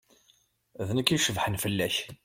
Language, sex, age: Kabyle, male, 30-39